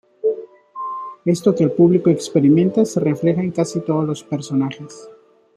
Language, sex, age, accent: Spanish, male, 19-29, México